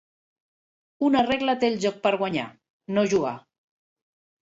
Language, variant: Catalan, Central